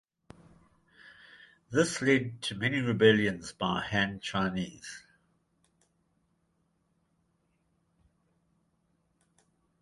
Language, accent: English, Southern African (South Africa, Zimbabwe, Namibia)